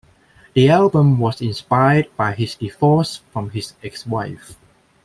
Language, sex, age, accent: English, male, 19-29, Hong Kong English